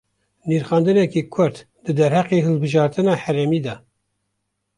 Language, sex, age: Kurdish, male, 50-59